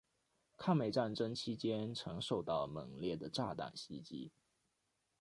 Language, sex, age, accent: Chinese, male, 19-29, 出生地：福建省